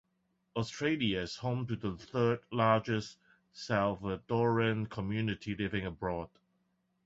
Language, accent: English, Hong Kong English